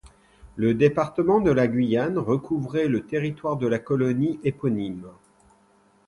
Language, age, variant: French, 50-59, Français de métropole